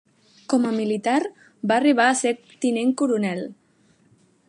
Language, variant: Catalan, Central